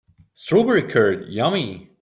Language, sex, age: English, male, 30-39